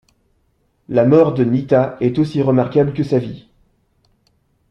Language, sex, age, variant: French, male, 30-39, Français de métropole